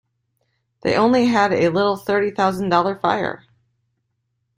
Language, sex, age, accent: English, female, 30-39, United States English